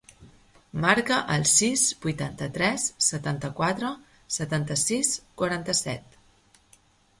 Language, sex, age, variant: Catalan, female, 30-39, Central